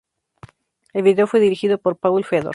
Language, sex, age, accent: Spanish, female, 19-29, México